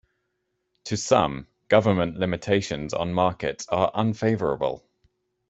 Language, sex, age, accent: English, male, 30-39, England English